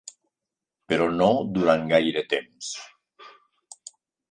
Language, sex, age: Catalan, male, 60-69